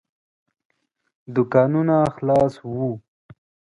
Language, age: Pashto, 19-29